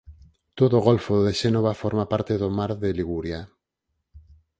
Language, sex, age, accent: Galician, male, 40-49, Normativo (estándar)